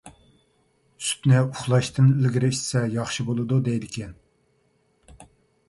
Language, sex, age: Uyghur, male, 40-49